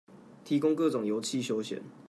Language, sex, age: Chinese, male, 19-29